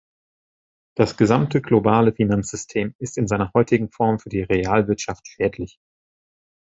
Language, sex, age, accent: German, male, 30-39, Deutschland Deutsch